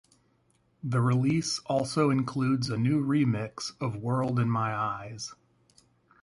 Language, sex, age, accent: English, male, 30-39, United States English